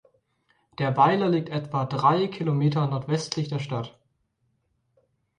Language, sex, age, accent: German, male, 19-29, Deutschland Deutsch